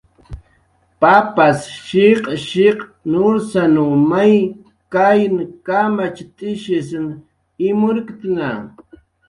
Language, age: Jaqaru, 40-49